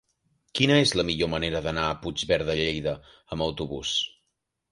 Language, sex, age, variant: Catalan, male, 19-29, Nord-Occidental